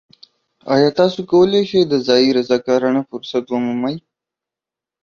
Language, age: Pashto, 19-29